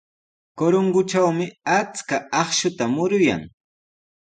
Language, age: Sihuas Ancash Quechua, 19-29